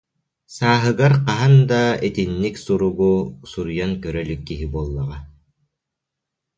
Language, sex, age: Yakut, male, 19-29